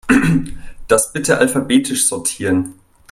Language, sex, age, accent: German, male, 30-39, Deutschland Deutsch